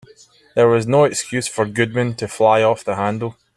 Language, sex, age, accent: English, male, 19-29, Scottish English